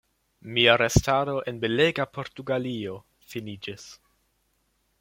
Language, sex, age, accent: Esperanto, male, 19-29, Internacia